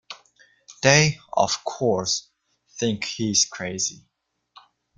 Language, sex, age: English, male, under 19